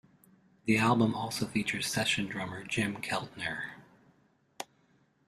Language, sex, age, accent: English, male, 50-59, Canadian English